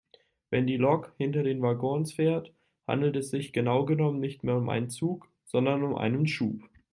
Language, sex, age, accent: German, male, 19-29, Deutschland Deutsch